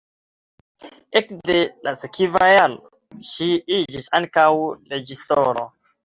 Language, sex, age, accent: Esperanto, male, 19-29, Internacia